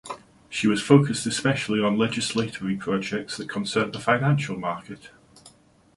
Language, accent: English, England English